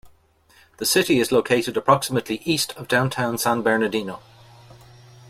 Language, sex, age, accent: English, male, 50-59, Irish English